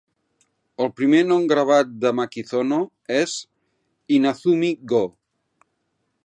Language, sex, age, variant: Catalan, male, 50-59, Central